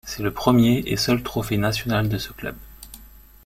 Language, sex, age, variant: French, male, 50-59, Français de métropole